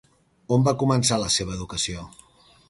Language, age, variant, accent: Catalan, 50-59, Central, central